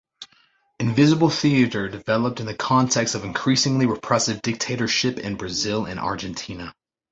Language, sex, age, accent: English, male, 19-29, United States English